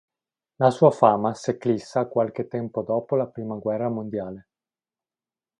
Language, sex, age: Italian, male, 19-29